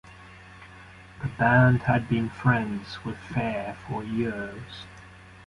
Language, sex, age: English, male, 30-39